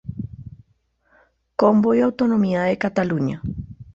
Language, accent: Spanish, Caribe: Cuba, Venezuela, Puerto Rico, República Dominicana, Panamá, Colombia caribeña, México caribeño, Costa del golfo de México